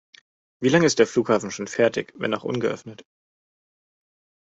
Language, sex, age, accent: German, male, 30-39, Deutschland Deutsch